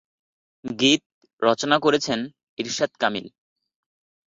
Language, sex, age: Bengali, male, 19-29